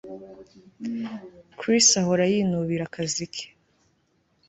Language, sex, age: Kinyarwanda, female, 19-29